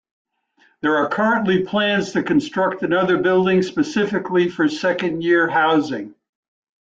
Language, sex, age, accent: English, male, 80-89, United States English